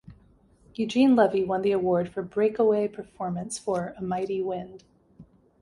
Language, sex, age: English, female, 30-39